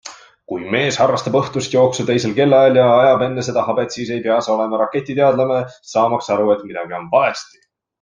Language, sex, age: Estonian, male, 19-29